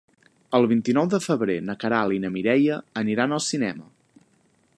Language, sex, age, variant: Catalan, male, 19-29, Central